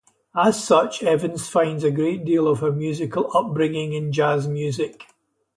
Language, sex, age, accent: English, male, 70-79, Scottish English